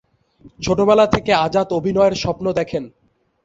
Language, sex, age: Bengali, male, 19-29